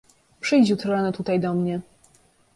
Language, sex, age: Polish, female, 19-29